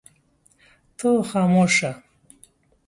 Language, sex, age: Pashto, male, 19-29